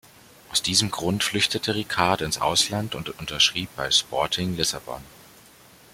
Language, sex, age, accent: German, male, 19-29, Deutschland Deutsch